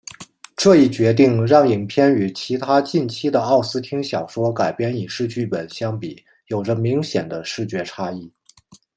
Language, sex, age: Chinese, male, 30-39